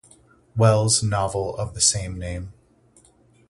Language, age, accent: English, 30-39, United States English